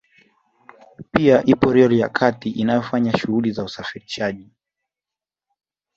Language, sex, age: Swahili, male, 19-29